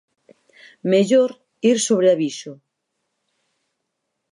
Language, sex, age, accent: Galician, female, 30-39, Normativo (estándar)